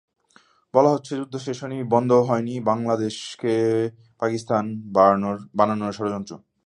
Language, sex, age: Bengali, male, 19-29